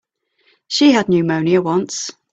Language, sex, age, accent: English, female, 30-39, England English